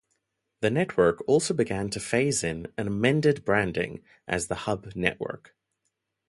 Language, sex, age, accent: English, male, 19-29, Southern African (South Africa, Zimbabwe, Namibia)